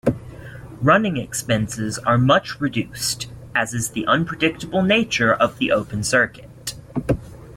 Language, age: English, 19-29